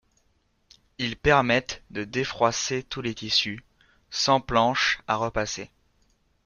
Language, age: French, under 19